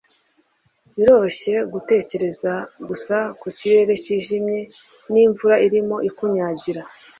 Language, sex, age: Kinyarwanda, female, 19-29